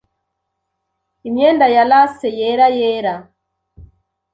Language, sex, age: Kinyarwanda, female, 30-39